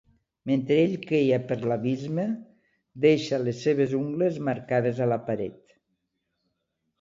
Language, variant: Catalan, Nord-Occidental